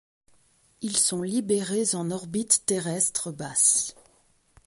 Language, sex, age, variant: French, female, 30-39, Français de métropole